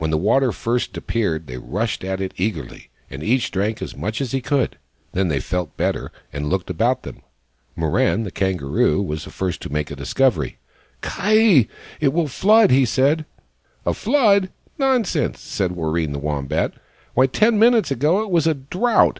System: none